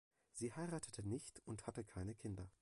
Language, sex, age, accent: German, male, 19-29, Deutschland Deutsch